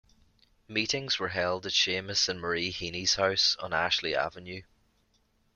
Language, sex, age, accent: English, male, 30-39, Irish English